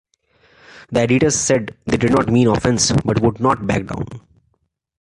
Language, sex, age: English, male, 30-39